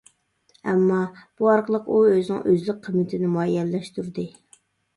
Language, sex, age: Uyghur, female, 30-39